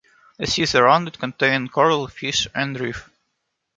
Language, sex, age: English, male, 19-29